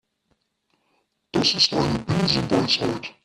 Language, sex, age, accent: German, male, 30-39, Deutschland Deutsch